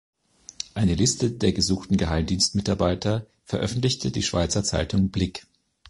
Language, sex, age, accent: German, male, 40-49, Deutschland Deutsch